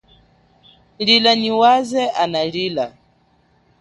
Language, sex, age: Chokwe, female, 19-29